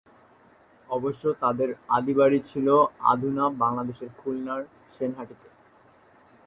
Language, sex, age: Bengali, male, under 19